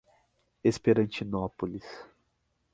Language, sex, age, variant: Portuguese, male, 30-39, Portuguese (Brasil)